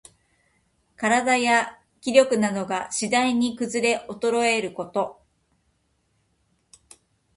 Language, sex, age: Japanese, female, 50-59